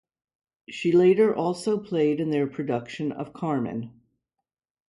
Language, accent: English, United States English